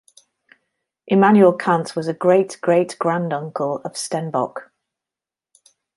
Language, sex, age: English, female, 30-39